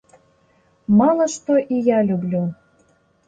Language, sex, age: Belarusian, female, 19-29